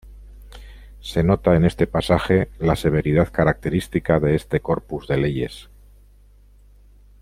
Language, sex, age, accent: Spanish, male, 50-59, España: Norte peninsular (Asturias, Castilla y León, Cantabria, País Vasco, Navarra, Aragón, La Rioja, Guadalajara, Cuenca)